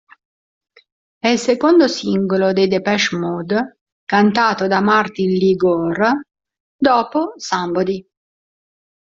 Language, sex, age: Italian, female, 50-59